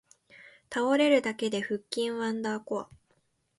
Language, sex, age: Japanese, female, 19-29